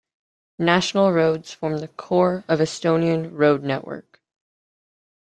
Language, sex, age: English, male, under 19